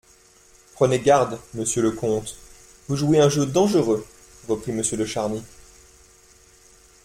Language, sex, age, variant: French, male, 19-29, Français de métropole